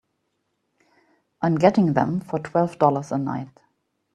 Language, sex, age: English, female, 50-59